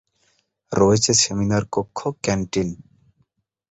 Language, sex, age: Bengali, male, 19-29